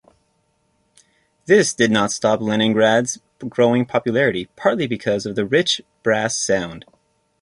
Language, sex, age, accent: English, male, 30-39, United States English